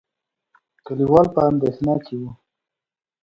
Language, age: Pashto, 30-39